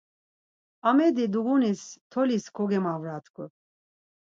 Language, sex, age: Laz, female, 40-49